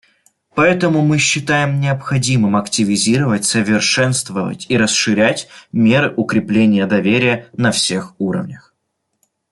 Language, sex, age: Russian, male, 19-29